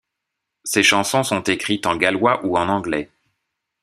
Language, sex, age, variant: French, male, 50-59, Français de métropole